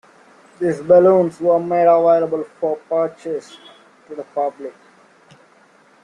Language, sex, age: English, male, 19-29